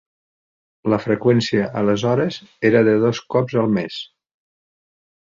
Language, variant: Catalan, Central